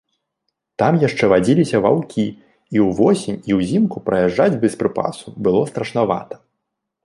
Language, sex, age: Belarusian, male, 30-39